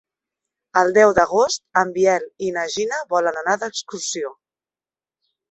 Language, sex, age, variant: Catalan, female, 30-39, Central